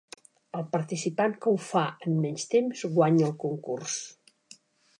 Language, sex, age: Catalan, female, 70-79